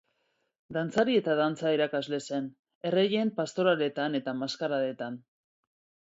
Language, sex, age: Basque, female, 40-49